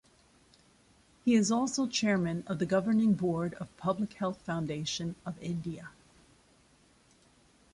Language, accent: English, United States English